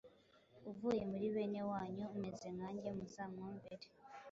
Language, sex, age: Kinyarwanda, female, 19-29